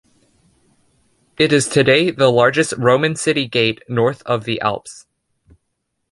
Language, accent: English, Canadian English